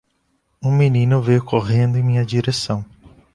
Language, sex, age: Portuguese, male, 19-29